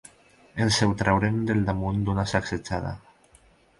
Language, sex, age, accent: Catalan, male, 19-29, valencià